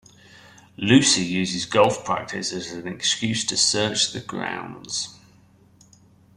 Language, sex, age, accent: English, male, 40-49, England English